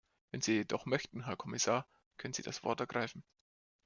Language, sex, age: German, male, 19-29